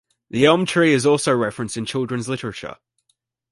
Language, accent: English, Australian English